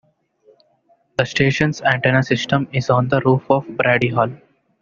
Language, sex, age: English, male, 19-29